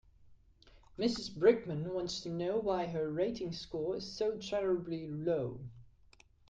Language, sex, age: English, male, under 19